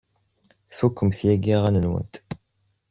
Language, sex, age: Kabyle, male, under 19